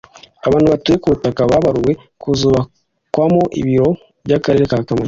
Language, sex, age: Kinyarwanda, male, 19-29